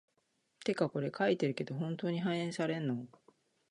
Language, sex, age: Japanese, female, 50-59